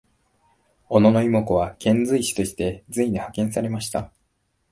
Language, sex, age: Japanese, male, 19-29